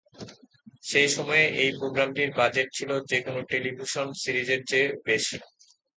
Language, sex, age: Bengali, male, 19-29